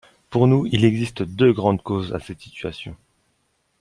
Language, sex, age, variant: French, male, 19-29, Français de métropole